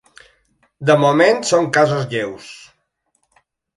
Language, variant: Catalan, Balear